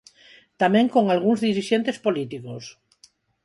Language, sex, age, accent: Galician, female, 50-59, Neofalante